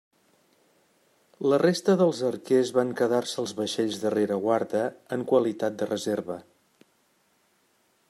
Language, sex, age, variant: Catalan, male, 60-69, Central